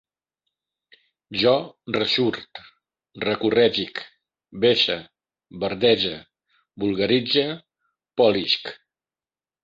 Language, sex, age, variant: Catalan, male, 60-69, Central